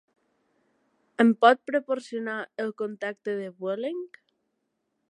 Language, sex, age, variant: Catalan, female, under 19, Nord-Occidental